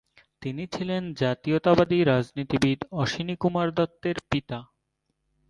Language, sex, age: Bengali, male, 19-29